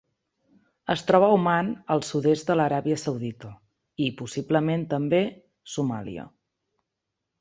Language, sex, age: Catalan, female, 30-39